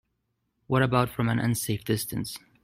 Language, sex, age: English, male, 19-29